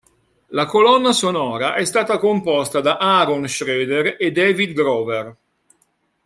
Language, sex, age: Italian, male, 60-69